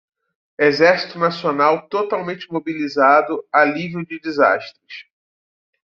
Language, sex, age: Portuguese, male, 40-49